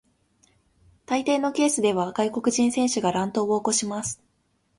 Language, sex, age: Japanese, female, 19-29